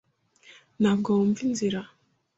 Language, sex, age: Kinyarwanda, female, 50-59